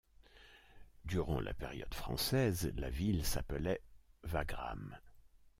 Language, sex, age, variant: French, male, 60-69, Français de métropole